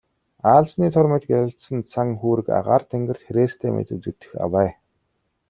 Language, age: Mongolian, 90+